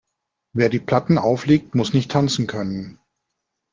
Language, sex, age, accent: German, male, 40-49, Deutschland Deutsch